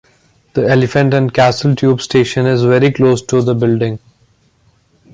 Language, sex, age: English, male, 19-29